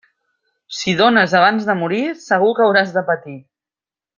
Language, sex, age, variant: Catalan, female, 50-59, Central